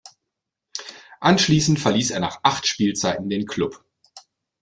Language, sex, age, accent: German, male, 40-49, Deutschland Deutsch